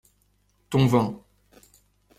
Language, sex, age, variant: French, male, 19-29, Français de métropole